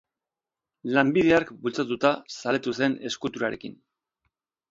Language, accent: Basque, Erdialdekoa edo Nafarra (Gipuzkoa, Nafarroa)